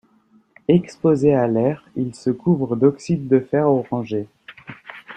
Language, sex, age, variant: French, male, 19-29, Français de métropole